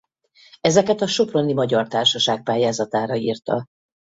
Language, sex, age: Hungarian, female, 50-59